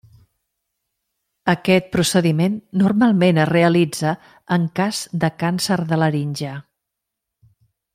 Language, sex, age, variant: Catalan, female, 50-59, Central